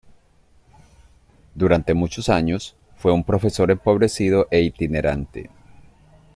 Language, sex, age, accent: Spanish, male, 40-49, Caribe: Cuba, Venezuela, Puerto Rico, República Dominicana, Panamá, Colombia caribeña, México caribeño, Costa del golfo de México